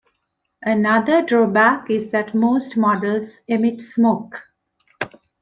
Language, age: English, 50-59